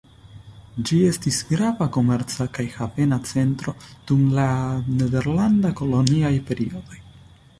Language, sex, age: Esperanto, male, 19-29